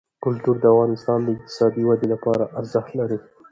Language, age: Pashto, 19-29